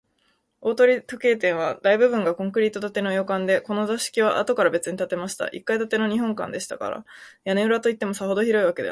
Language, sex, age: Japanese, female, 19-29